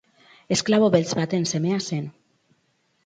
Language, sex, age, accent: Basque, female, 30-39, Mendebalekoa (Araba, Bizkaia, Gipuzkoako mendebaleko herri batzuk)